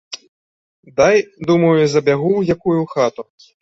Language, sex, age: Belarusian, male, 30-39